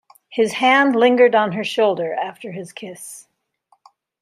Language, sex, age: English, female, 50-59